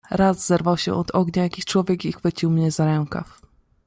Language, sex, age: Polish, female, 19-29